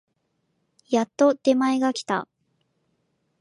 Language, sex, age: Japanese, female, 19-29